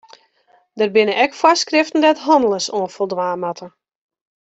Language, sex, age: Western Frisian, female, 40-49